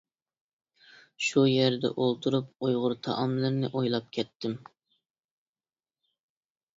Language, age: Uyghur, 30-39